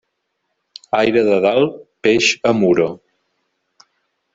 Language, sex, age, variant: Catalan, male, 40-49, Central